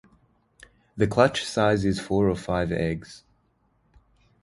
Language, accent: English, Australian English